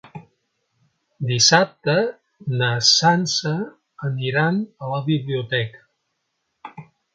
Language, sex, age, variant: Catalan, male, 60-69, Central